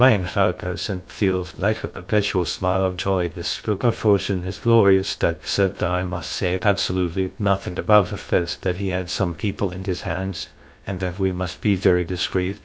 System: TTS, GlowTTS